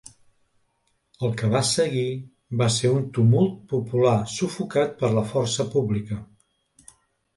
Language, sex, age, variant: Catalan, male, 60-69, Central